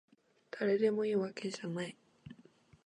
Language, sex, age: Japanese, female, 19-29